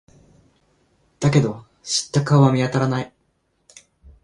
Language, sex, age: Japanese, male, 19-29